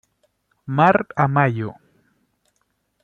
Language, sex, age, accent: Spanish, male, 19-29, Chileno: Chile, Cuyo